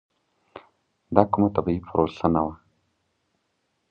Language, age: Pashto, 19-29